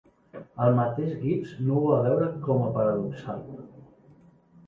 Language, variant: Catalan, Central